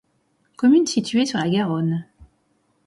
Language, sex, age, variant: French, female, 40-49, Français de métropole